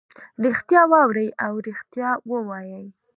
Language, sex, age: Pashto, female, 19-29